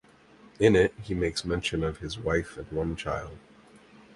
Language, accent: English, United States English